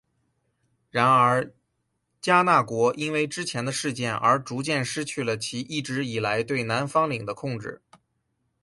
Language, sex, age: Chinese, male, 19-29